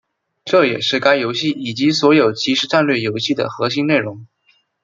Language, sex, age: Chinese, male, 19-29